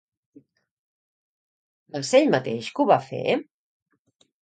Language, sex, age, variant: Catalan, female, 50-59, Central